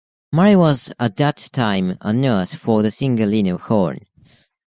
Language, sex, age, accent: English, male, under 19, United States English